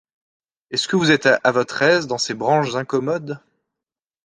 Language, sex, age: French, male, 19-29